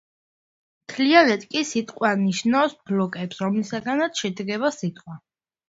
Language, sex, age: Georgian, female, under 19